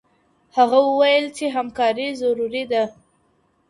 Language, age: Pashto, under 19